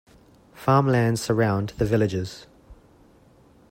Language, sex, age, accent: English, male, 30-39, Australian English